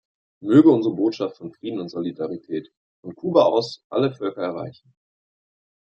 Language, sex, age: German, male, 19-29